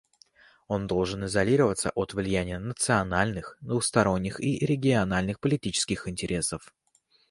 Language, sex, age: Russian, male, 19-29